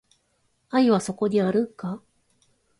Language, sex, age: Japanese, female, 30-39